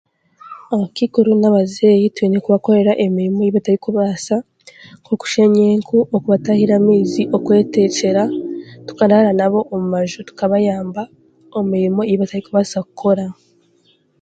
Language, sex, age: Chiga, female, 19-29